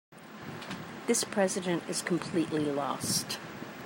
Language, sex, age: English, female, 60-69